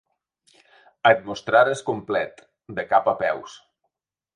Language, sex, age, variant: Catalan, male, 50-59, Central